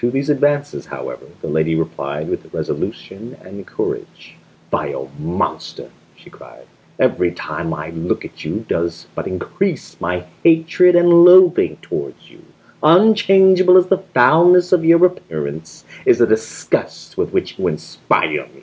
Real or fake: real